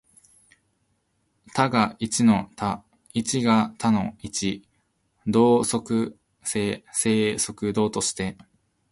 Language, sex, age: Japanese, male, 19-29